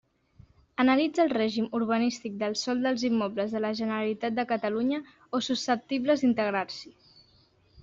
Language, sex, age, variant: Catalan, female, under 19, Central